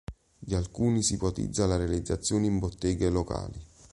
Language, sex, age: Italian, male, 30-39